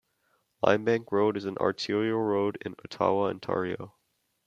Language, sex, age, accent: English, male, under 19, United States English